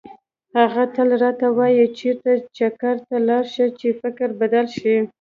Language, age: Pashto, 19-29